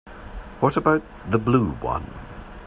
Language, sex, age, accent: English, male, 60-69, Scottish English